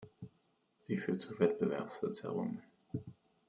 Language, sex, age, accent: German, male, 30-39, Deutschland Deutsch